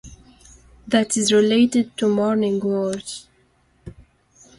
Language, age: English, 19-29